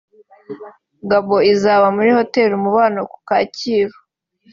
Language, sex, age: Kinyarwanda, female, 19-29